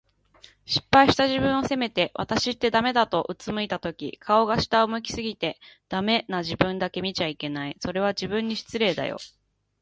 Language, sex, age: Japanese, female, 30-39